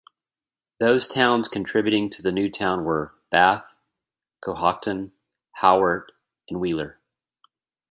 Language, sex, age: English, male, 40-49